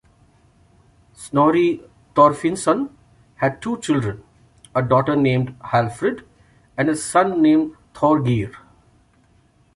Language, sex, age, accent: English, male, 40-49, India and South Asia (India, Pakistan, Sri Lanka)